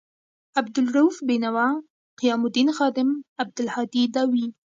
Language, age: Pashto, 19-29